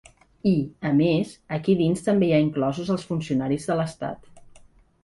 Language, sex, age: Catalan, female, 40-49